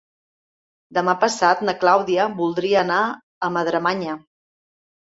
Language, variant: Catalan, Central